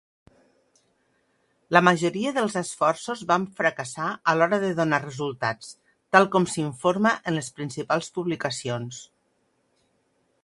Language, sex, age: Catalan, female, 50-59